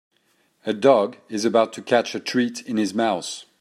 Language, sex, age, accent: English, male, 40-49, United States English